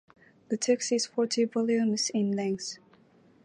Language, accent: English, Irish English